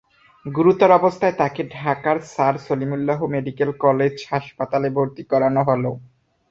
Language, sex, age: Bengali, male, 19-29